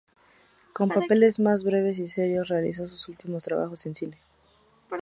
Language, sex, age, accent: Spanish, female, 19-29, México